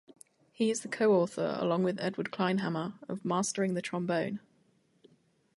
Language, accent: English, England English